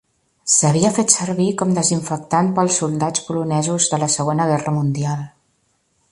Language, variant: Catalan, Central